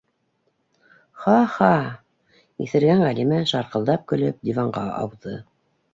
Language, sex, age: Bashkir, female, 30-39